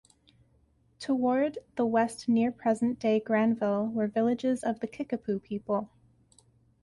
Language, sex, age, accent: English, female, 19-29, Canadian English